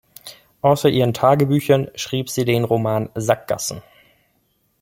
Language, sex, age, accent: German, male, 30-39, Deutschland Deutsch